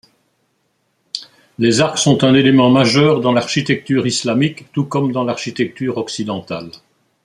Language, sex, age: French, male, 80-89